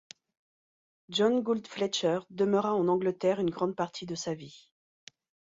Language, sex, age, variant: French, female, 40-49, Français de métropole